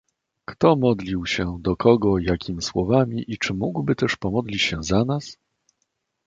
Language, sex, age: Polish, male, 50-59